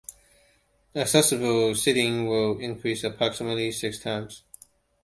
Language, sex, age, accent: English, male, 19-29, Hong Kong English